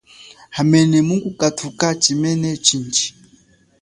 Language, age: Chokwe, 40-49